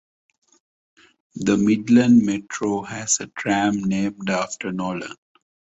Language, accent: English, India and South Asia (India, Pakistan, Sri Lanka)